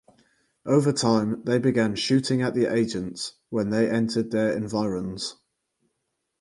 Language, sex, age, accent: English, male, 19-29, England English